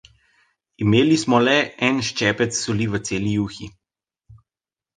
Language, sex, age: Slovenian, male, 19-29